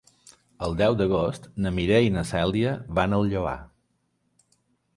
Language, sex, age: Catalan, male, 40-49